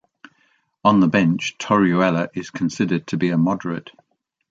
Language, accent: English, England English